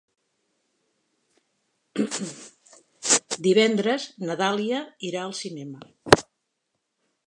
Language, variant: Catalan, Central